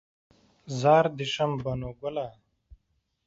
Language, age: Pashto, 19-29